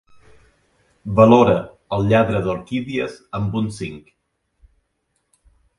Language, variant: Catalan, Balear